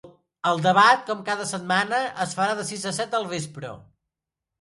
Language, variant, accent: Catalan, Central, central